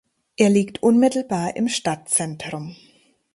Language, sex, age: German, female, 30-39